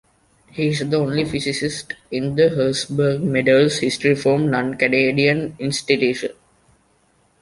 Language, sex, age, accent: English, male, under 19, India and South Asia (India, Pakistan, Sri Lanka)